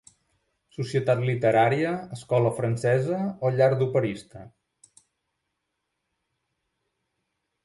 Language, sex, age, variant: Catalan, male, 40-49, Central